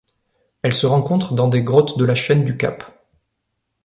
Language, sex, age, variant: French, male, 30-39, Français de métropole